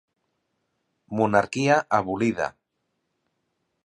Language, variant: Catalan, Central